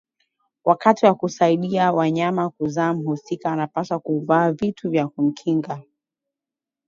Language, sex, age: Swahili, female, 19-29